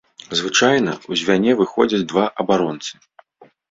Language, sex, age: Belarusian, male, 30-39